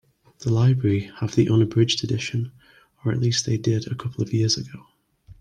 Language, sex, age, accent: English, male, 19-29, England English